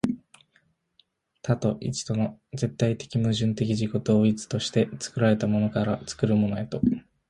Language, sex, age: Japanese, male, under 19